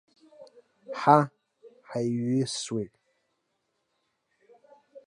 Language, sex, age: Abkhazian, male, 19-29